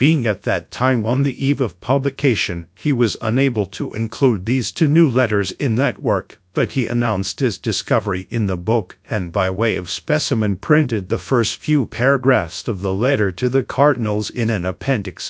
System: TTS, GradTTS